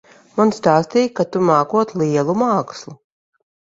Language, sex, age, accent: Latvian, female, 40-49, Riga